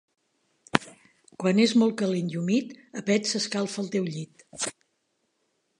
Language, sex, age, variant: Catalan, female, 70-79, Central